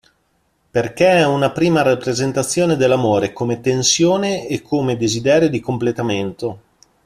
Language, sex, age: Italian, male, 40-49